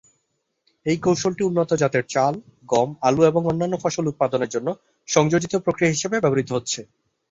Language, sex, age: Bengali, male, 30-39